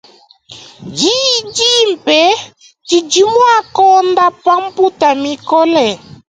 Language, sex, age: Luba-Lulua, female, 19-29